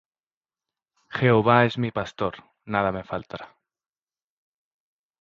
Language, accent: Spanish, España: Centro-Sur peninsular (Madrid, Toledo, Castilla-La Mancha)